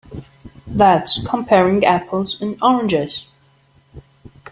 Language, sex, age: English, female, 30-39